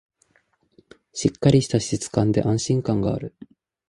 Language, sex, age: Japanese, male, 19-29